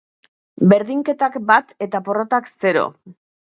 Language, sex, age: Basque, female, 50-59